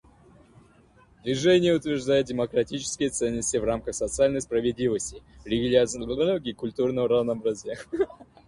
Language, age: Russian, 19-29